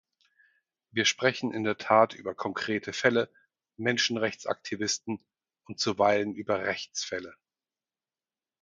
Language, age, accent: German, 40-49, Deutschland Deutsch